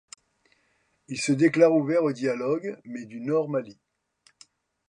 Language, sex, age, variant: French, male, 60-69, Français de métropole